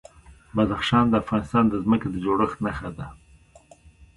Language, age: Pashto, 60-69